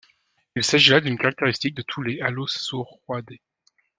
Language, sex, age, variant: French, male, 19-29, Français de métropole